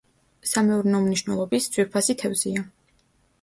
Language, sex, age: Georgian, female, under 19